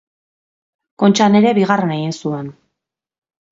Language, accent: Basque, Mendebalekoa (Araba, Bizkaia, Gipuzkoako mendebaleko herri batzuk)